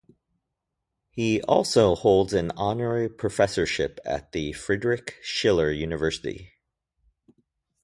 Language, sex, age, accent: English, male, 40-49, United States English